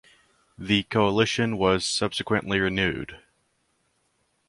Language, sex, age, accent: English, male, 19-29, United States English